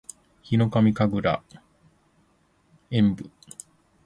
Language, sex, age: Japanese, male, 40-49